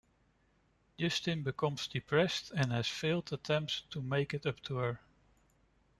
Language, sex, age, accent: English, male, 40-49, United States English